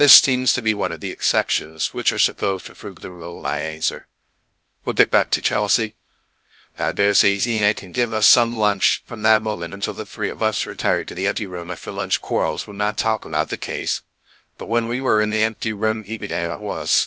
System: TTS, VITS